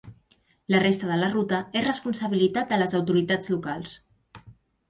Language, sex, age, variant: Catalan, female, 19-29, Central